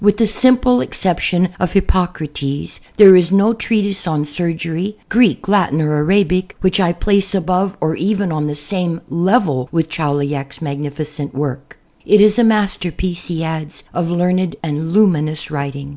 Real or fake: real